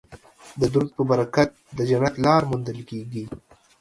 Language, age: Pashto, 19-29